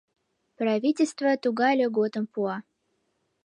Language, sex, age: Mari, female, under 19